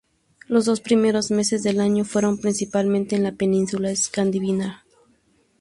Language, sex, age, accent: Spanish, female, 19-29, México